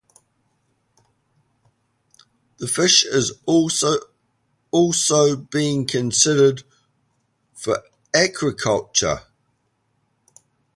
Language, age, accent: English, 50-59, New Zealand English